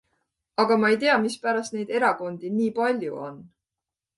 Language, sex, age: Estonian, female, 30-39